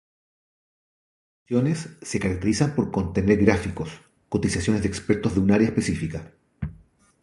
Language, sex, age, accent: Spanish, male, 40-49, Chileno: Chile, Cuyo